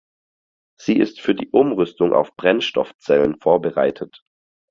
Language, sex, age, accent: German, male, 19-29, Deutschland Deutsch